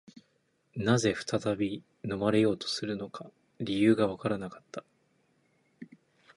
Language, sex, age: Japanese, male, 19-29